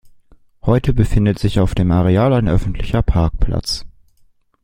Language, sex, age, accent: German, male, 19-29, Deutschland Deutsch